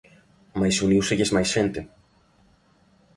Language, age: Galician, 19-29